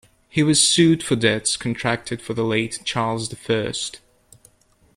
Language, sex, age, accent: English, male, 19-29, Scottish English